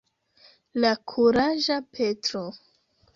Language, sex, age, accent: Esperanto, female, 19-29, Internacia